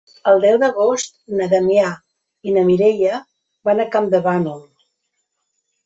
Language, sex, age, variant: Catalan, female, 50-59, Central